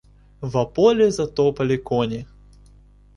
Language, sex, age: Russian, male, 19-29